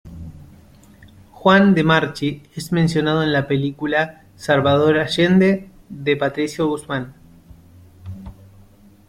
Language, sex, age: Spanish, male, 30-39